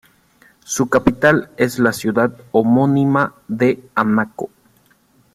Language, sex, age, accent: Spanish, male, 30-39, México